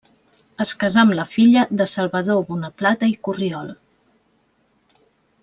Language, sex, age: Catalan, female, 40-49